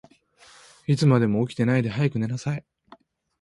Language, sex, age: Japanese, male, 19-29